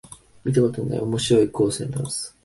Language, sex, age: Japanese, male, 19-29